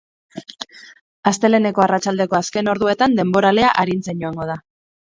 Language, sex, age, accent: Basque, female, 30-39, Mendebalekoa (Araba, Bizkaia, Gipuzkoako mendebaleko herri batzuk)